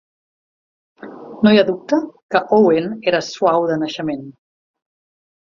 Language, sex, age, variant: Catalan, female, 40-49, Central